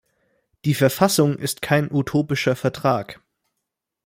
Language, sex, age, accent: German, male, under 19, Deutschland Deutsch